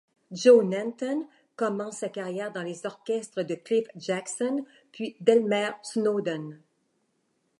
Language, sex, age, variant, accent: French, female, 70-79, Français d'Amérique du Nord, Français du Canada